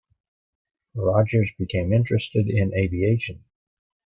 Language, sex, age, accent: English, male, 70-79, United States English